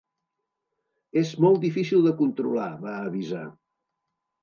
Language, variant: Catalan, Septentrional